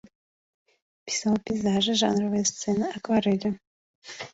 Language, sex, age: Belarusian, female, 30-39